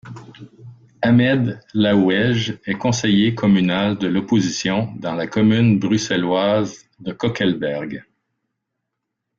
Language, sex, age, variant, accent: French, male, 50-59, Français d'Amérique du Nord, Français du Canada